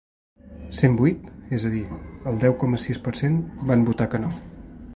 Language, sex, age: Catalan, male, 19-29